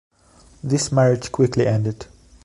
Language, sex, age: English, male, 19-29